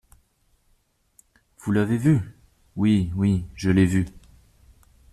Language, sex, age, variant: French, male, 19-29, Français de métropole